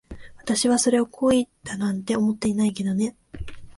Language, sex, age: Japanese, female, 19-29